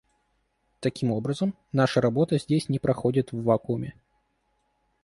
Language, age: Russian, 19-29